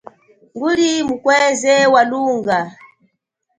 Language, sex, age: Chokwe, female, 30-39